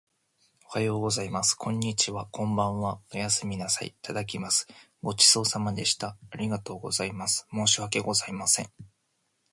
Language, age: Japanese, 19-29